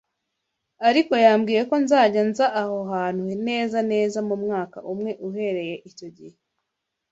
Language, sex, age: Kinyarwanda, female, 19-29